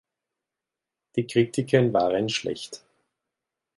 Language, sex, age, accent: German, male, 30-39, Österreichisches Deutsch